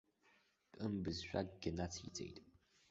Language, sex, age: Abkhazian, male, under 19